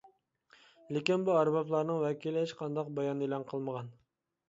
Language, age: Uyghur, 19-29